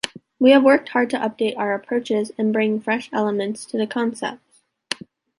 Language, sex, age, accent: English, female, 19-29, United States English